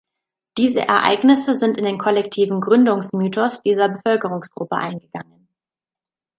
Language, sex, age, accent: German, female, 30-39, Deutschland Deutsch